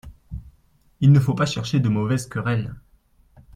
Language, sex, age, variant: French, male, 19-29, Français de métropole